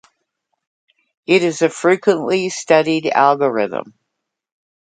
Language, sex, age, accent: English, female, 70-79, West Coast